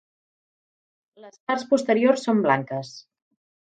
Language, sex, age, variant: Catalan, female, 19-29, Central